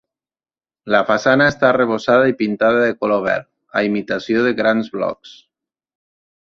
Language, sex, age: Catalan, male, under 19